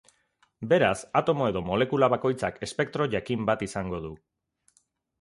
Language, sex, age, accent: Basque, male, 40-49, Mendebalekoa (Araba, Bizkaia, Gipuzkoako mendebaleko herri batzuk)